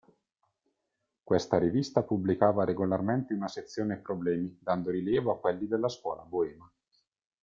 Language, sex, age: Italian, male, 19-29